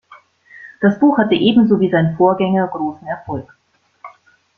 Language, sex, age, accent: German, female, 40-49, Deutschland Deutsch